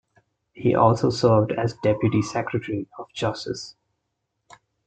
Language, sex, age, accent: English, male, 19-29, India and South Asia (India, Pakistan, Sri Lanka)